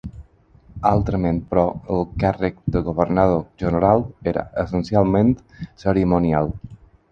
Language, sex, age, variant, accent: Catalan, male, 30-39, Balear, balear; aprenent (recent, des del castellà)